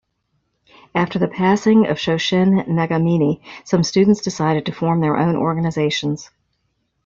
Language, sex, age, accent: English, female, 50-59, United States English